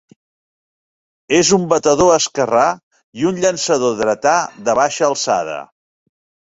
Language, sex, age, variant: Catalan, male, 60-69, Central